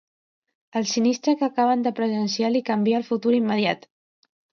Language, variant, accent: Catalan, Central, central